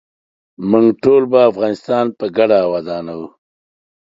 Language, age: Pashto, 50-59